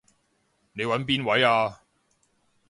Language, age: Cantonese, 40-49